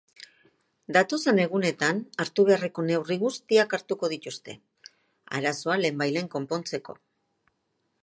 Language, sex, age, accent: Basque, female, 60-69, Erdialdekoa edo Nafarra (Gipuzkoa, Nafarroa)